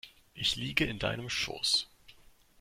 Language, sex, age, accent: German, male, 19-29, Deutschland Deutsch